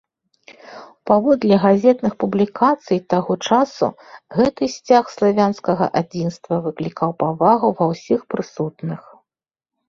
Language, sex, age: Belarusian, female, 50-59